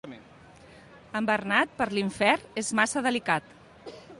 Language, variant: Catalan, Central